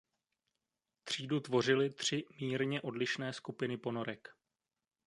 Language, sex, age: Czech, male, 30-39